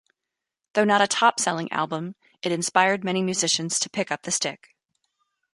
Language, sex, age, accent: English, female, 30-39, United States English